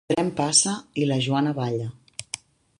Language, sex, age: Catalan, female, 50-59